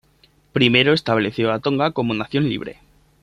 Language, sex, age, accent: Spanish, male, 19-29, España: Centro-Sur peninsular (Madrid, Toledo, Castilla-La Mancha)